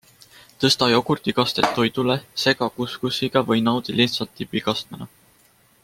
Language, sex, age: Estonian, male, 19-29